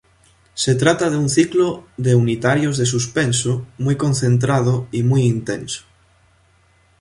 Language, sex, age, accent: Spanish, male, 19-29, España: Norte peninsular (Asturias, Castilla y León, Cantabria, País Vasco, Navarra, Aragón, La Rioja, Guadalajara, Cuenca)